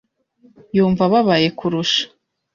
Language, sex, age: Kinyarwanda, female, 19-29